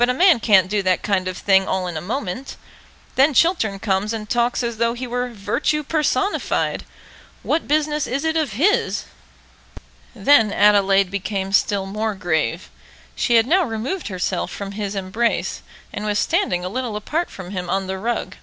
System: none